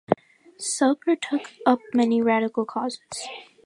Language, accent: English, United States English